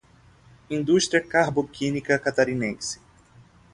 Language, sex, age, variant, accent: Portuguese, male, 19-29, Portuguese (Brasil), Nordestino